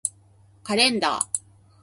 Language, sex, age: Japanese, female, 30-39